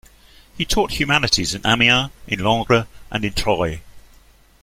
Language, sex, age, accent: English, male, 60-69, England English